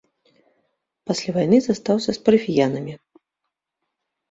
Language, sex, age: Belarusian, female, 30-39